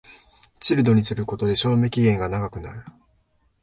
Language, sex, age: Japanese, male, 19-29